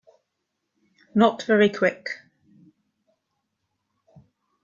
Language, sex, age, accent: English, female, 19-29, Welsh English